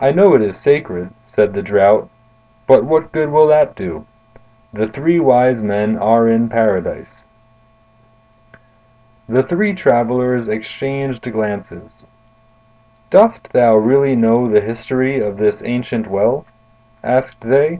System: none